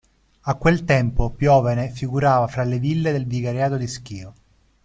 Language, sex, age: Italian, male, 30-39